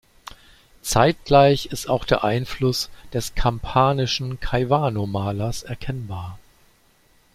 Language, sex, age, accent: German, male, 50-59, Deutschland Deutsch